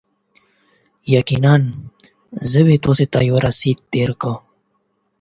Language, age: Pashto, 19-29